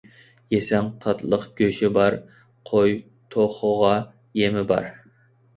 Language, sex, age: Uyghur, male, 19-29